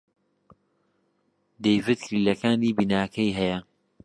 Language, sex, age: Central Kurdish, male, 30-39